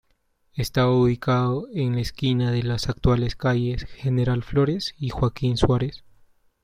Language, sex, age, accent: Spanish, male, 19-29, Andino-Pacífico: Colombia, Perú, Ecuador, oeste de Bolivia y Venezuela andina